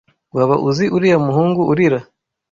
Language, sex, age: Kinyarwanda, male, 19-29